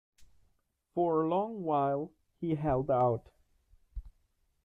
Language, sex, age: English, male, 19-29